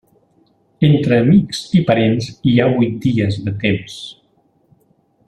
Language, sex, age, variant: Catalan, male, 50-59, Central